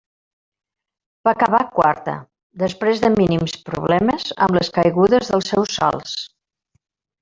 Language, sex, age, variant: Catalan, female, 60-69, Central